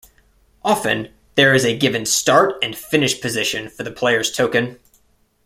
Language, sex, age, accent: English, male, 19-29, United States English